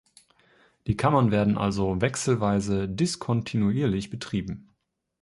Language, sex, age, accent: German, male, 19-29, Deutschland Deutsch